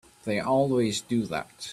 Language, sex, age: English, male, under 19